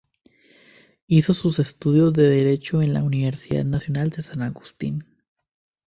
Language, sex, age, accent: Spanish, male, 19-29, Andino-Pacífico: Colombia, Perú, Ecuador, oeste de Bolivia y Venezuela andina